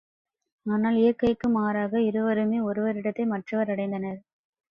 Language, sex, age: Tamil, female, under 19